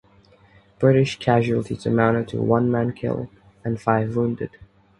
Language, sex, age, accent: English, male, 19-29, England English